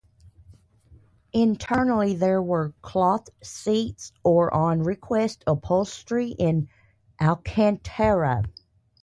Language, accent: English, United States English